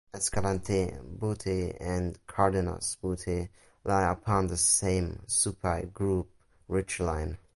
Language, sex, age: English, male, under 19